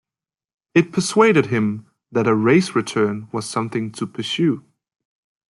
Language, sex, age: English, male, 19-29